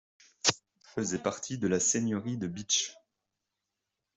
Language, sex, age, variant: French, male, 30-39, Français de métropole